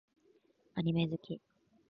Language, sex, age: Japanese, female, 19-29